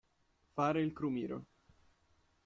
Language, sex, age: Italian, male, 19-29